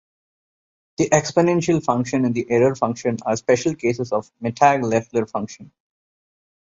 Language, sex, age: English, male, 19-29